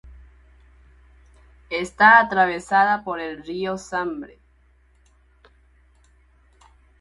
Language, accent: Spanish, México